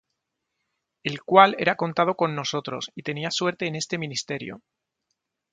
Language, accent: Spanish, España: Sur peninsular (Andalucia, Extremadura, Murcia)